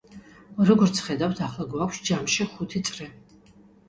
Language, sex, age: Georgian, female, 50-59